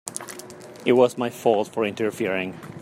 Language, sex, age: English, male, 30-39